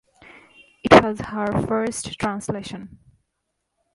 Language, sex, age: English, female, 19-29